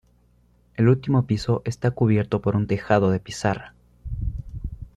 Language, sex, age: Spanish, male, under 19